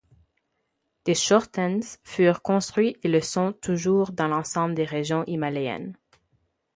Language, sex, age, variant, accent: French, female, 19-29, Français d'Amérique du Nord, Français du Canada